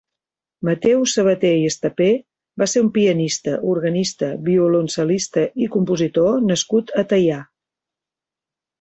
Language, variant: Catalan, Central